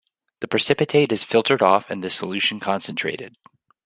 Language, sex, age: English, male, 19-29